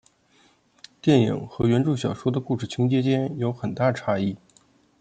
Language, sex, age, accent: Chinese, male, 30-39, 出生地：黑龙江省